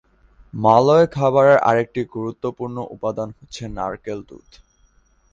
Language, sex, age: Bengali, male, under 19